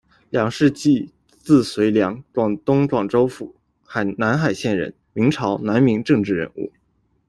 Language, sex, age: Chinese, male, 19-29